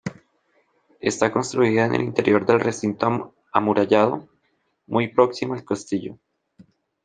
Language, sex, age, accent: Spanish, male, 19-29, Andino-Pacífico: Colombia, Perú, Ecuador, oeste de Bolivia y Venezuela andina